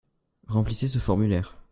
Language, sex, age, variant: French, male, under 19, Français de métropole